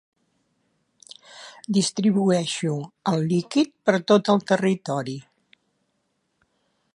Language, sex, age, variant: Catalan, female, 70-79, Central